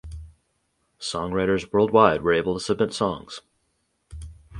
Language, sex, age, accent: English, male, 30-39, United States English